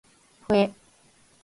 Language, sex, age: Japanese, female, 40-49